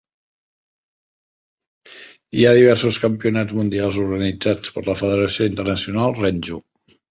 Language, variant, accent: Catalan, Central, central